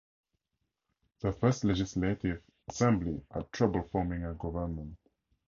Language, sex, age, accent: English, male, 30-39, Southern African (South Africa, Zimbabwe, Namibia)